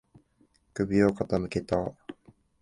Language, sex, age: Japanese, male, 19-29